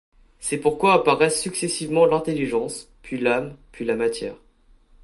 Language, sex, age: French, male, 19-29